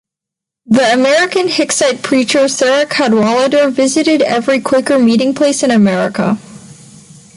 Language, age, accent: English, 19-29, United States English